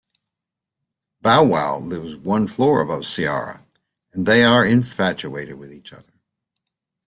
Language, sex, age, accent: English, male, 60-69, United States English